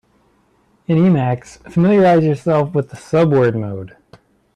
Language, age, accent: English, 19-29, United States English